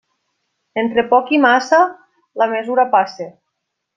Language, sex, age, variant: Catalan, female, 19-29, Nord-Occidental